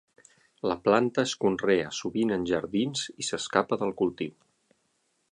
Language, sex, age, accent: Catalan, male, 50-59, balear; central